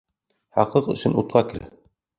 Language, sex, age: Bashkir, male, 30-39